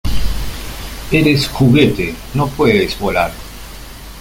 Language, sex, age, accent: Spanish, male, 50-59, Rioplatense: Argentina, Uruguay, este de Bolivia, Paraguay